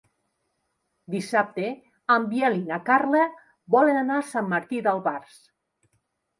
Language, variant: Catalan, Central